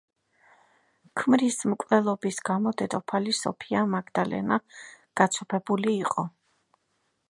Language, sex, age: Georgian, female, 30-39